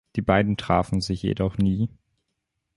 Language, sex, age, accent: German, male, under 19, Deutschland Deutsch